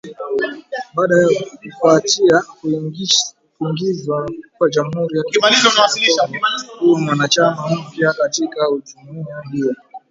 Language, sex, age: Swahili, male, 19-29